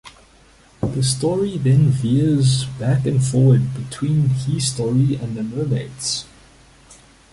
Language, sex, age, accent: English, male, 30-39, Southern African (South Africa, Zimbabwe, Namibia)